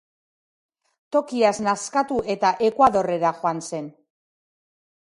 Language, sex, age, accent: Basque, female, 40-49, Mendebalekoa (Araba, Bizkaia, Gipuzkoako mendebaleko herri batzuk)